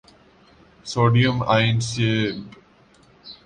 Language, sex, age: Urdu, male, 19-29